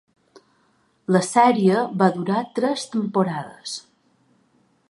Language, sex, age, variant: Catalan, female, 50-59, Balear